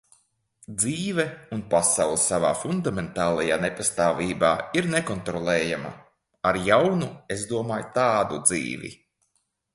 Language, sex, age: Latvian, male, 30-39